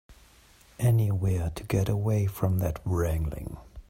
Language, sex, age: English, male, 30-39